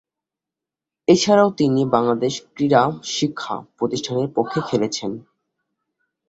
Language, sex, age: Bengali, male, under 19